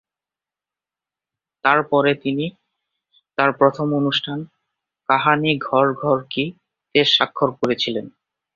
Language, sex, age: Bengali, male, 19-29